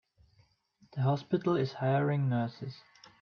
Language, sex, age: English, male, 19-29